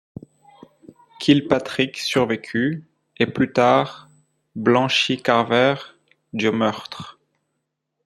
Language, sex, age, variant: French, male, 30-39, Français de métropole